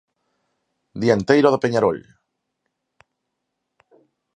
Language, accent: Galician, Normativo (estándar)